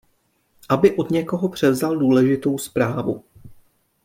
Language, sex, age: Czech, male, 30-39